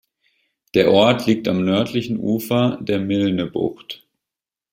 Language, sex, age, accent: German, male, 19-29, Deutschland Deutsch